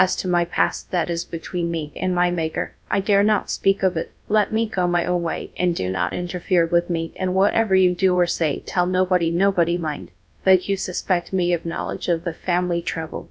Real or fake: fake